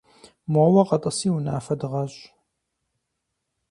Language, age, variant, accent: Kabardian, 19-29, Адыгэбзэ (Къэбэрдей, Кирил, псоми зэдай), Джылэхъстэней (Gilahsteney)